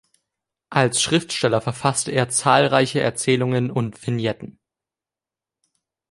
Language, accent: German, Deutschland Deutsch